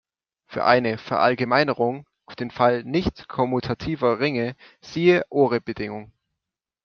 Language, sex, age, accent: German, male, 19-29, Deutschland Deutsch